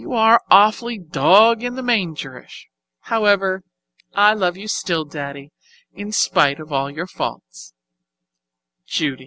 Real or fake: real